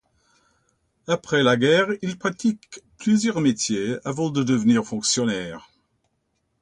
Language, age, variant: French, 70-79, Français de métropole